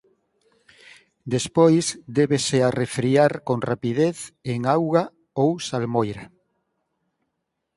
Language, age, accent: Galician, 50-59, Normativo (estándar)